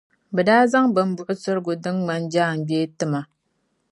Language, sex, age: Dagbani, female, 19-29